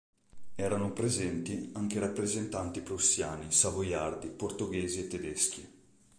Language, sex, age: Italian, male, 30-39